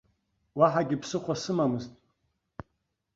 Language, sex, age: Abkhazian, male, 40-49